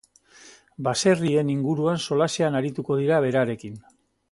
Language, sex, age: Basque, male, 60-69